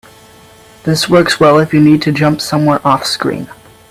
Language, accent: English, United States English